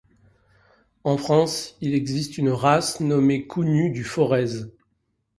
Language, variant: French, Français de métropole